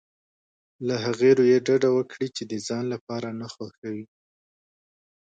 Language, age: Pashto, 19-29